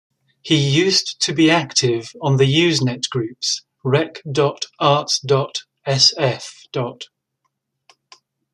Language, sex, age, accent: English, male, 50-59, England English